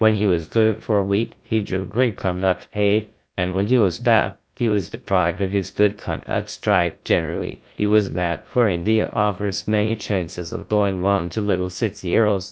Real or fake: fake